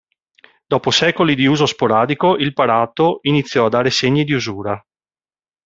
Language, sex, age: Italian, male, 40-49